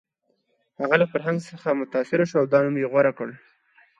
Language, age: Pashto, 19-29